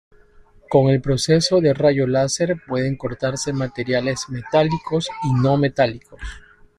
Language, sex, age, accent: Spanish, male, 30-39, Andino-Pacífico: Colombia, Perú, Ecuador, oeste de Bolivia y Venezuela andina